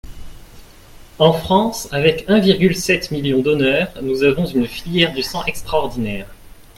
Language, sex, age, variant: French, male, 19-29, Français de métropole